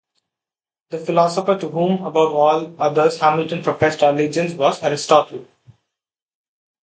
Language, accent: English, India and South Asia (India, Pakistan, Sri Lanka)